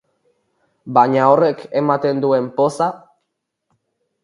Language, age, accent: Basque, 19-29, Erdialdekoa edo Nafarra (Gipuzkoa, Nafarroa)